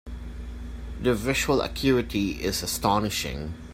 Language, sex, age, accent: English, male, 40-49, Filipino